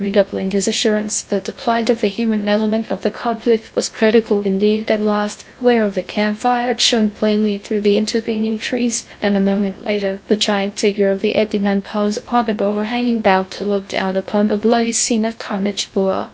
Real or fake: fake